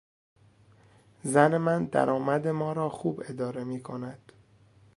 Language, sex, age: Persian, male, 19-29